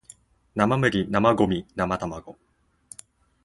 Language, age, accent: Japanese, 19-29, 東京; 関東